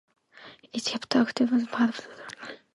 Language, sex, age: English, female, 19-29